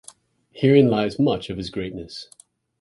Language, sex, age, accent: English, male, 40-49, United States English